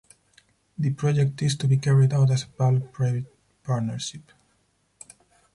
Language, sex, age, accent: English, male, 19-29, United States English; England English